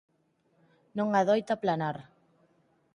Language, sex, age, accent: Galician, female, 19-29, Normativo (estándar)